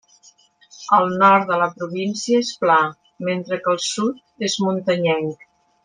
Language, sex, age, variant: Catalan, female, 60-69, Central